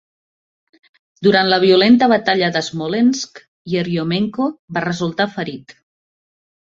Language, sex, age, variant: Catalan, female, 50-59, Central